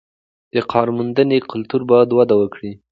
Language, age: Pashto, 19-29